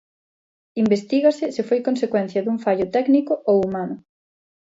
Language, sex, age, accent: Galician, female, 19-29, Normativo (estándar)